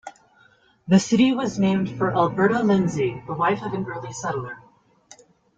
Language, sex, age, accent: English, male, 19-29, United States English